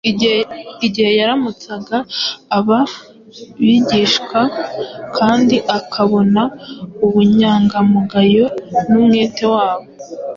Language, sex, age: Kinyarwanda, female, 19-29